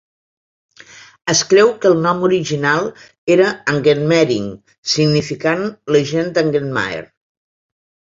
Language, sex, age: Catalan, female, 60-69